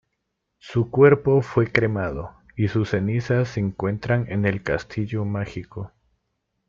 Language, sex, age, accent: Spanish, male, 19-29, América central